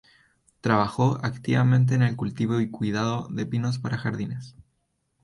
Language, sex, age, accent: Spanish, male, 19-29, Chileno: Chile, Cuyo